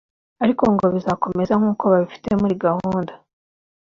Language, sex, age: Kinyarwanda, female, 19-29